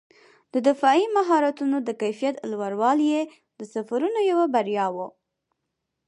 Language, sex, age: Pashto, female, under 19